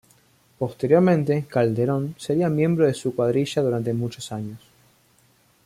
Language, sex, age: Spanish, male, under 19